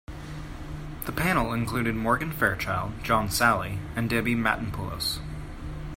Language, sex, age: English, male, 30-39